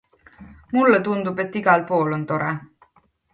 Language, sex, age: Estonian, female, 30-39